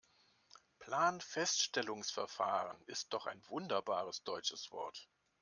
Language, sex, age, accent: German, male, 60-69, Deutschland Deutsch